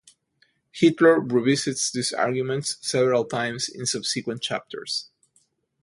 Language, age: English, 30-39